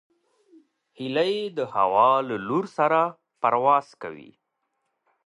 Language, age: Pashto, 30-39